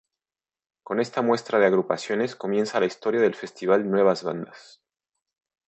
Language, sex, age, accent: Spanish, male, 30-39, México